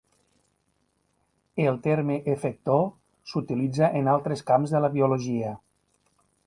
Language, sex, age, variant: Catalan, male, 50-59, Nord-Occidental